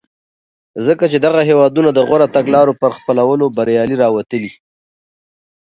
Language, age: Pashto, 30-39